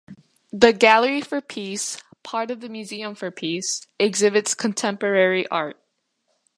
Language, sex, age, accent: English, female, under 19, United States English